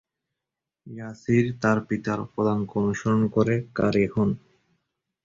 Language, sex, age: Bengali, male, 19-29